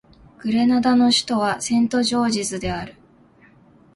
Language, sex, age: Japanese, female, 19-29